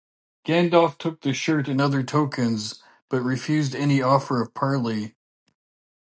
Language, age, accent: English, 50-59, Canadian English